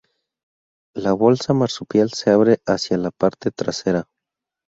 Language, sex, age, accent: Spanish, male, 19-29, México